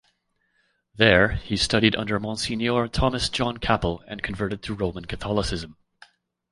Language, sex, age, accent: English, male, 40-49, Canadian English